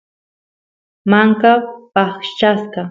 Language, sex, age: Santiago del Estero Quichua, female, 19-29